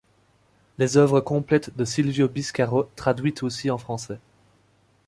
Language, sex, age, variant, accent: French, male, 19-29, Français d'Europe, Français de Belgique